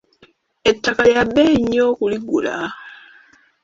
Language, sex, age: Ganda, female, 19-29